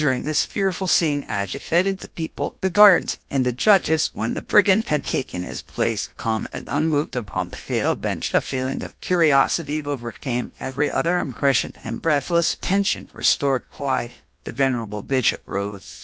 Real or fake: fake